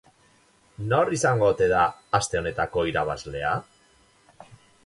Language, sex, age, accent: Basque, male, 50-59, Mendebalekoa (Araba, Bizkaia, Gipuzkoako mendebaleko herri batzuk)